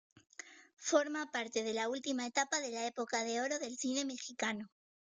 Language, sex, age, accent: Spanish, female, under 19, España: Norte peninsular (Asturias, Castilla y León, Cantabria, País Vasco, Navarra, Aragón, La Rioja, Guadalajara, Cuenca)